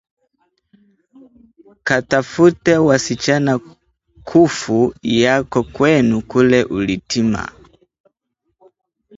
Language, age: Swahili, 19-29